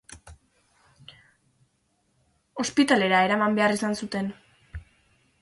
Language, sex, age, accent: Basque, female, under 19, Mendebalekoa (Araba, Bizkaia, Gipuzkoako mendebaleko herri batzuk)